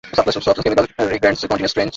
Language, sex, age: English, male, 19-29